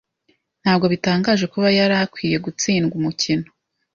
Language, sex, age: Kinyarwanda, female, 19-29